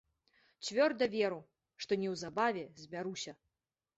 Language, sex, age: Belarusian, female, 30-39